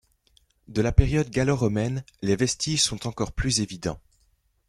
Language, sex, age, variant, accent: French, male, 19-29, Français d'Europe, Français de Belgique